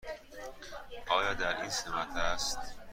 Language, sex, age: Persian, male, 30-39